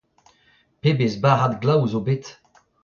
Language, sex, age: Breton, male, 30-39